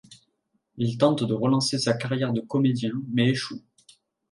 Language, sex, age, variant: French, male, 19-29, Français de métropole